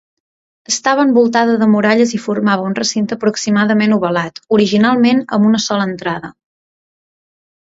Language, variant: Catalan, Central